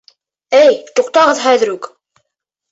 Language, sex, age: Bashkir, male, under 19